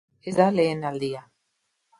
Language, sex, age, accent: Basque, female, 50-59, Erdialdekoa edo Nafarra (Gipuzkoa, Nafarroa)